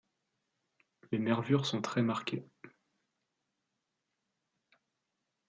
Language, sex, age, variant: French, male, 30-39, Français de métropole